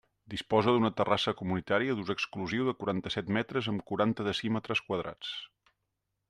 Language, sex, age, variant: Catalan, male, 40-49, Central